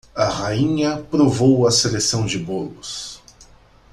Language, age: Portuguese, 30-39